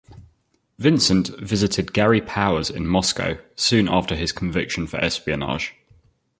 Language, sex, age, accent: English, male, 30-39, England English